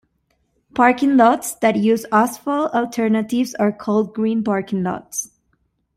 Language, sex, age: English, female, 19-29